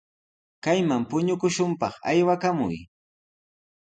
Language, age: Sihuas Ancash Quechua, 19-29